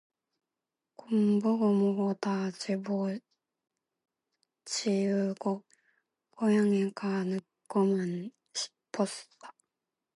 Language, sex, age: Korean, female, 19-29